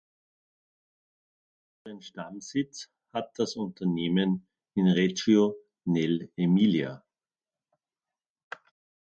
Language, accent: German, Österreichisches Deutsch